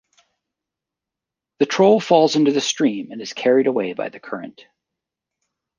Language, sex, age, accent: English, male, 40-49, United States English